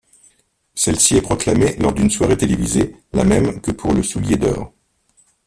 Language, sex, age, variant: French, male, 50-59, Français de métropole